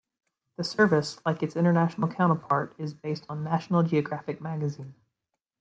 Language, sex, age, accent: English, male, 30-39, United States English